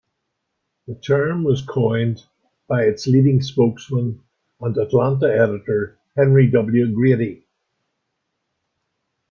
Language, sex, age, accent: English, male, 70-79, Irish English